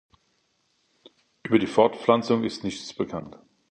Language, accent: German, Deutschland Deutsch